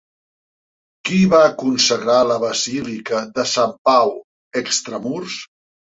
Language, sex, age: Catalan, male, 50-59